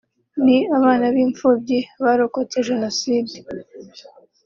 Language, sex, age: Kinyarwanda, female, 19-29